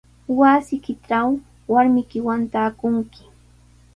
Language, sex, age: Sihuas Ancash Quechua, female, 30-39